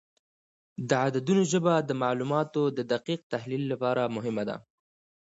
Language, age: Pashto, 19-29